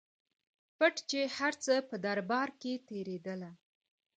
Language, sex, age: Pashto, female, 30-39